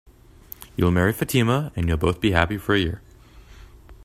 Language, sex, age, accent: English, male, 19-29, Canadian English